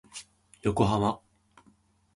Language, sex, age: Japanese, male, 19-29